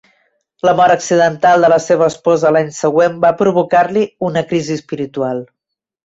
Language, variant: Catalan, Central